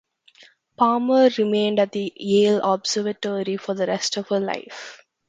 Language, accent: English, India and South Asia (India, Pakistan, Sri Lanka)